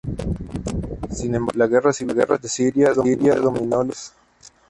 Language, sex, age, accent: Spanish, male, 19-29, México